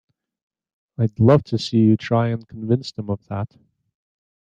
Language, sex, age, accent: English, male, 30-39, United States English